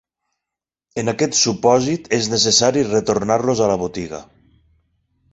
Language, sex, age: Catalan, male, 40-49